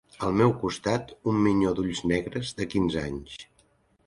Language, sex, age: Catalan, male, 60-69